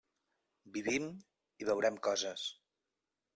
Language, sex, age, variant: Catalan, male, 40-49, Central